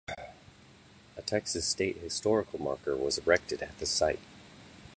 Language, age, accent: English, 30-39, United States English